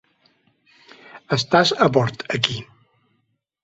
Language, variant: Catalan, Central